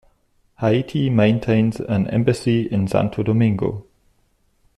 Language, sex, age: English, male, 30-39